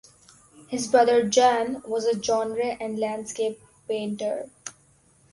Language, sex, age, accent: English, female, under 19, India and South Asia (India, Pakistan, Sri Lanka)